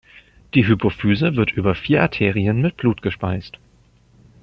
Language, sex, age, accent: German, male, 30-39, Deutschland Deutsch